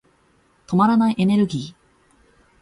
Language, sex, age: Japanese, female, 19-29